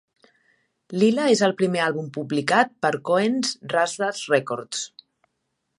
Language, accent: Catalan, central; nord-occidental